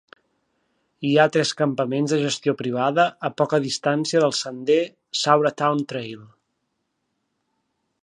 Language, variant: Catalan, Central